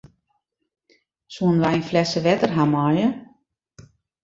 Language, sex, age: Western Frisian, female, 60-69